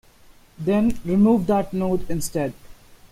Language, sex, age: English, male, 19-29